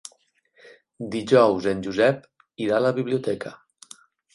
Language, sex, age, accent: Catalan, male, 30-39, valencià; valencià meridional